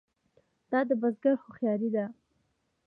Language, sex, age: Pashto, female, under 19